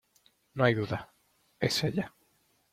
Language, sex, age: Spanish, male, 19-29